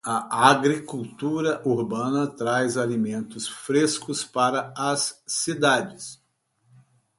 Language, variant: Portuguese, Portuguese (Brasil)